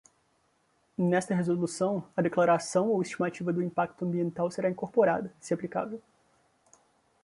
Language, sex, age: Portuguese, male, 19-29